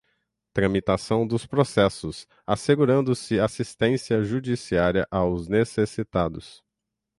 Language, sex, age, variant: Portuguese, male, 30-39, Portuguese (Brasil)